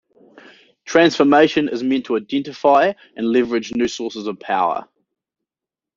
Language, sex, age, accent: English, male, 19-29, New Zealand English